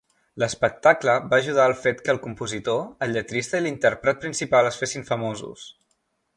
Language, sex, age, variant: Catalan, male, 19-29, Central